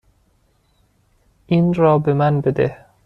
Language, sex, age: Persian, male, 19-29